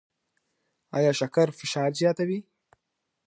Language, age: Pashto, 19-29